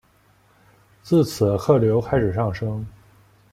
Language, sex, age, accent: Chinese, male, 19-29, 出生地：河南省